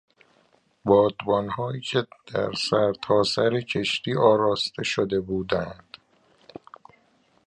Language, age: Persian, 30-39